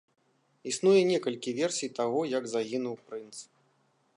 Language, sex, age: Belarusian, male, 40-49